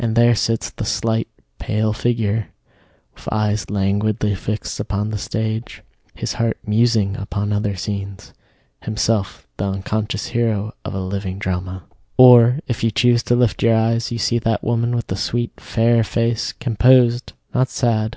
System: none